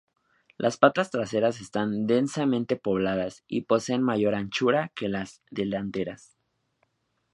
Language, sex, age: Spanish, male, 19-29